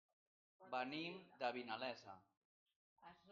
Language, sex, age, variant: Catalan, male, 50-59, Central